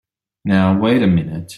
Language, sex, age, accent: English, male, 30-39, Australian English